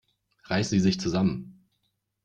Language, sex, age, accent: German, male, 40-49, Deutschland Deutsch